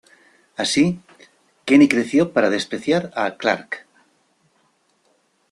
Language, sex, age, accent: Spanish, male, 60-69, España: Centro-Sur peninsular (Madrid, Toledo, Castilla-La Mancha)